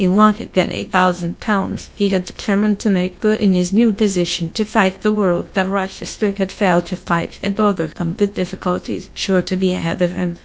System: TTS, GlowTTS